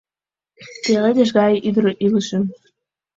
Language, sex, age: Mari, female, 19-29